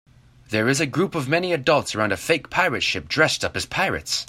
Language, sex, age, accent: English, male, 19-29, United States English